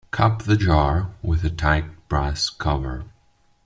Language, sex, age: English, male, 19-29